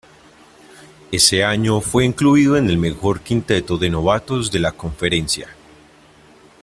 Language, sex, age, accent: Spanish, male, 19-29, Andino-Pacífico: Colombia, Perú, Ecuador, oeste de Bolivia y Venezuela andina